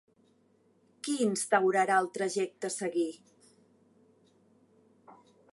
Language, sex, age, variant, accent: Catalan, female, 40-49, Central, central